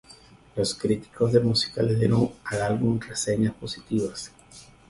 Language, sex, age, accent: Spanish, male, 40-49, Caribe: Cuba, Venezuela, Puerto Rico, República Dominicana, Panamá, Colombia caribeña, México caribeño, Costa del golfo de México